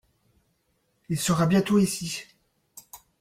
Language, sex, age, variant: French, male, 40-49, Français de métropole